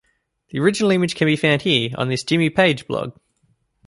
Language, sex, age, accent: English, male, 19-29, Australian English